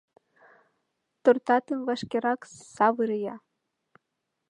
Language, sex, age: Mari, female, under 19